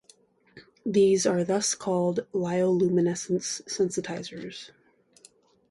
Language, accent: English, United States English